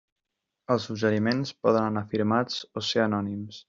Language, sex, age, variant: Catalan, male, 19-29, Central